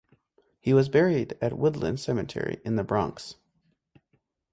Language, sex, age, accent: English, male, 19-29, United States English